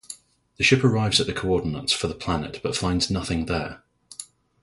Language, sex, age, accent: English, male, 30-39, England English